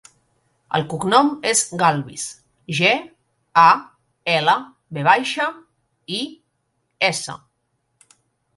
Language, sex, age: Catalan, female, 40-49